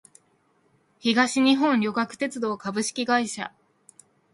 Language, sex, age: Japanese, female, 19-29